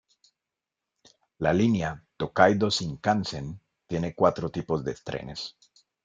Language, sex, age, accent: Spanish, male, 40-49, Andino-Pacífico: Colombia, Perú, Ecuador, oeste de Bolivia y Venezuela andina